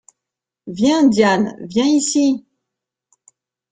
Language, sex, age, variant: French, female, 40-49, Français de métropole